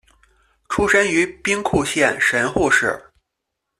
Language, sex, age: Chinese, male, 30-39